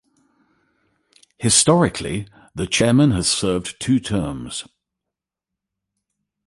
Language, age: English, 60-69